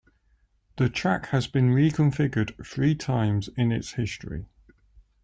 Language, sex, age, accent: English, male, 40-49, England English